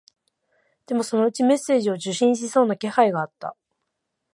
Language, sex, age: Japanese, female, under 19